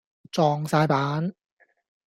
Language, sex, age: Cantonese, male, 19-29